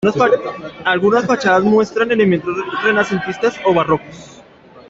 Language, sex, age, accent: Spanish, male, 19-29, Caribe: Cuba, Venezuela, Puerto Rico, República Dominicana, Panamá, Colombia caribeña, México caribeño, Costa del golfo de México